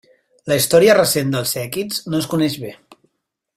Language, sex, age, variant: Catalan, male, 30-39, Central